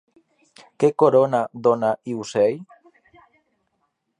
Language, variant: Catalan, Central